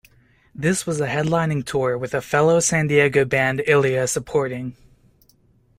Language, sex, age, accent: English, male, 19-29, United States English